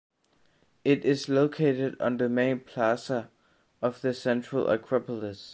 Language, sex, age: English, male, under 19